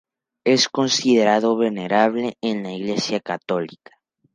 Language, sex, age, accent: Spanish, male, under 19, México